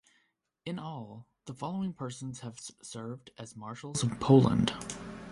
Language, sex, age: English, male, 19-29